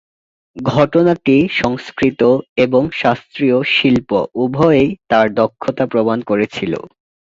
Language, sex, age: Bengali, male, 19-29